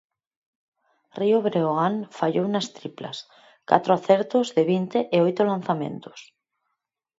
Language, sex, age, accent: Galician, female, 30-39, Normativo (estándar)